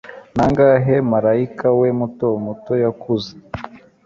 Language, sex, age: Kinyarwanda, male, under 19